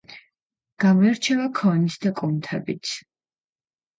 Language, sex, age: Georgian, female, 19-29